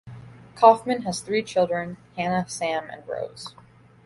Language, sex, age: English, female, 19-29